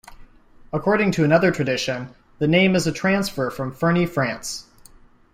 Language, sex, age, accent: English, male, 19-29, United States English